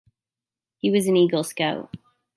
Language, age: English, 19-29